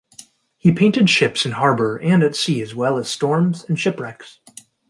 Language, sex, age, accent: English, male, 19-29, United States English